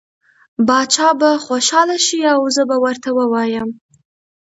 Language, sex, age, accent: Pashto, female, under 19, کندهاری لهجه